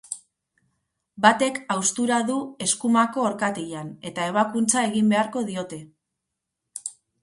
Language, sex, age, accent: Basque, female, 40-49, Mendebalekoa (Araba, Bizkaia, Gipuzkoako mendebaleko herri batzuk)